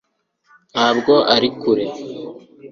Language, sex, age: Kinyarwanda, male, 19-29